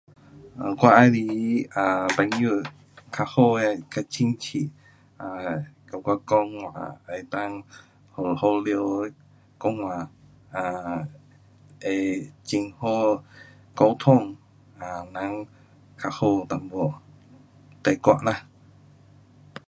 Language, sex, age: Pu-Xian Chinese, male, 40-49